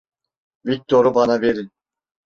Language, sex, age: Turkish, male, 19-29